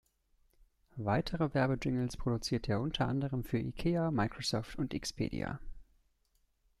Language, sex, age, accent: German, male, 19-29, Deutschland Deutsch